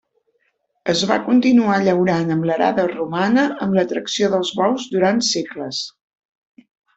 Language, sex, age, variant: Catalan, female, 50-59, Central